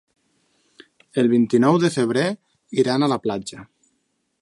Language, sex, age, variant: Catalan, male, 19-29, Nord-Occidental